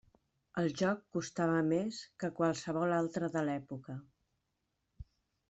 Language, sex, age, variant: Catalan, female, 50-59, Central